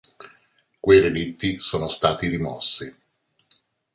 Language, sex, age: Italian, male, 60-69